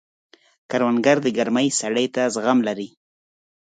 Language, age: Pashto, 30-39